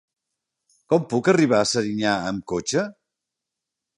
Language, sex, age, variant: Catalan, male, 70-79, Central